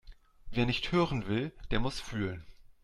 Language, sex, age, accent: German, male, 40-49, Deutschland Deutsch